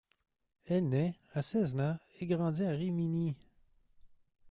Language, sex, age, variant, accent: French, male, 19-29, Français d'Amérique du Nord, Français du Canada